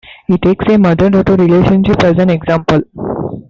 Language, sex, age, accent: English, male, 19-29, India and South Asia (India, Pakistan, Sri Lanka)